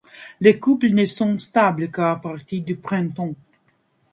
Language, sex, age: French, female, 40-49